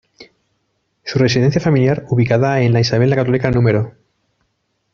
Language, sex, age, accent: Spanish, male, 40-49, España: Centro-Sur peninsular (Madrid, Toledo, Castilla-La Mancha)